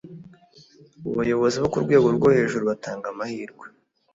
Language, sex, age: Kinyarwanda, male, 19-29